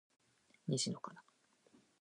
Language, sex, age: Japanese, male, 19-29